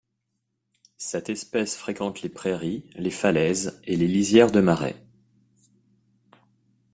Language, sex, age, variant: French, male, 40-49, Français de métropole